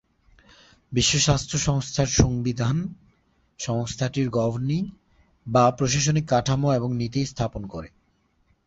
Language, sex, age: Bengali, male, 19-29